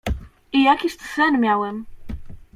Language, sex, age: Polish, female, 19-29